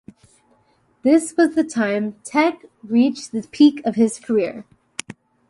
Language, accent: English, United States English